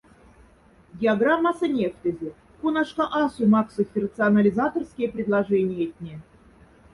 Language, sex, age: Moksha, female, 40-49